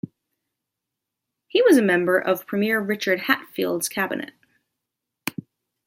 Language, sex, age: English, female, 19-29